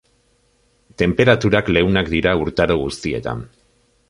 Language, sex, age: Basque, male, 50-59